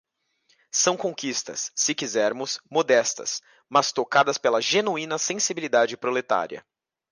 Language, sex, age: Portuguese, male, 19-29